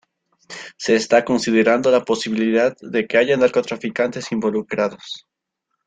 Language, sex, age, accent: Spanish, male, 19-29, Andino-Pacífico: Colombia, Perú, Ecuador, oeste de Bolivia y Venezuela andina